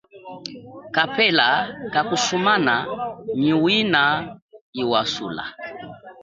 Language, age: Chokwe, 30-39